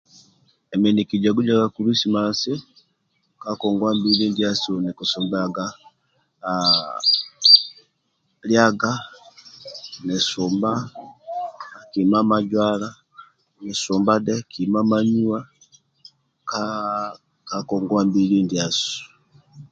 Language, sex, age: Amba (Uganda), male, 50-59